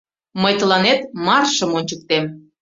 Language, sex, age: Mari, female, 40-49